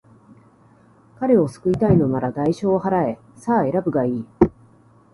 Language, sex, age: Japanese, female, 40-49